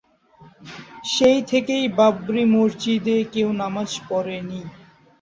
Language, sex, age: Bengali, male, 19-29